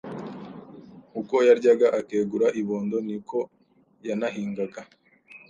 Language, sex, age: Kinyarwanda, male, 19-29